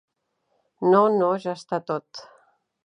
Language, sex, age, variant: Catalan, female, 50-59, Central